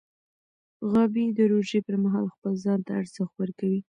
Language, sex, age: Pashto, female, 19-29